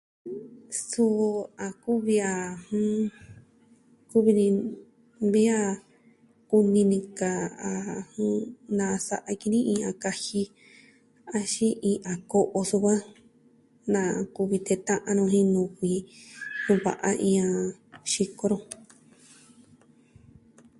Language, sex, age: Southwestern Tlaxiaco Mixtec, female, 19-29